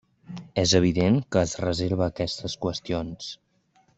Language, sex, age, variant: Catalan, male, under 19, Central